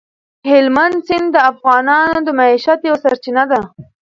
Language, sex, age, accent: Pashto, female, under 19, کندهاری لهجه